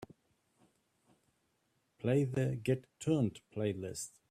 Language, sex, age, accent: English, male, 60-69, Southern African (South Africa, Zimbabwe, Namibia)